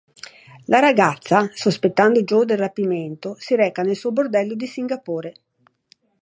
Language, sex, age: Italian, female, 60-69